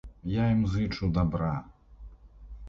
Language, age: Belarusian, 30-39